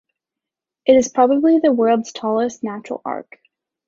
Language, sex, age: English, female, 19-29